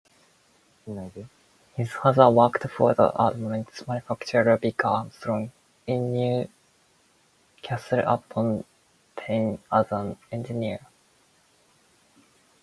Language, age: English, 19-29